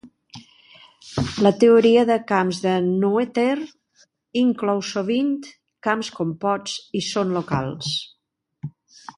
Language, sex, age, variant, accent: Catalan, female, 60-69, Balear, balear; central